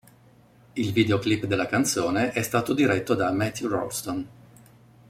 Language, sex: Italian, male